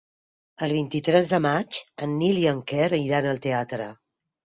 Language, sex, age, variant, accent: Catalan, female, 60-69, Balear, balear